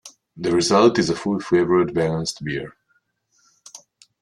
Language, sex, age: English, male, 30-39